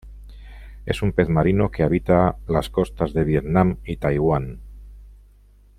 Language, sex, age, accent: Spanish, male, 50-59, España: Norte peninsular (Asturias, Castilla y León, Cantabria, País Vasco, Navarra, Aragón, La Rioja, Guadalajara, Cuenca)